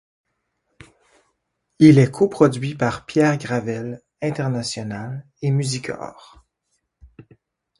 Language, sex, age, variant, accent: French, male, 40-49, Français d'Amérique du Nord, Français du Canada